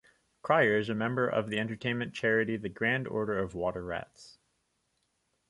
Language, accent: English, Canadian English